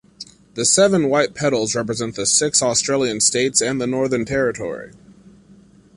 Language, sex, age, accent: English, male, 19-29, United States English